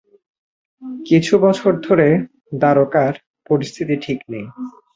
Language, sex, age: Bengali, male, 19-29